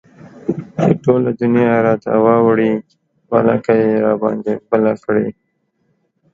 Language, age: Pashto, 19-29